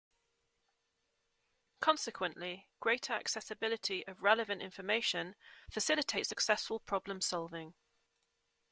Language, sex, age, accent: English, female, 40-49, England English